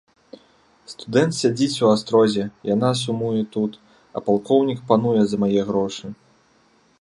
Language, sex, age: Belarusian, male, 30-39